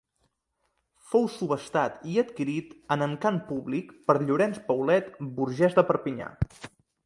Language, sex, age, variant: Catalan, male, 19-29, Central